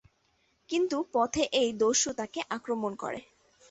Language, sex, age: Bengali, female, 19-29